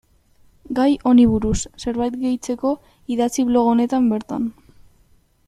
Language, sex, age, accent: Basque, female, under 19, Mendebalekoa (Araba, Bizkaia, Gipuzkoako mendebaleko herri batzuk)